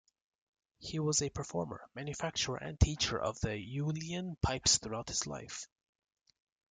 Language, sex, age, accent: English, male, 19-29, United States English